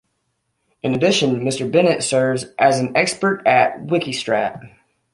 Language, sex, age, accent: English, male, 19-29, Irish English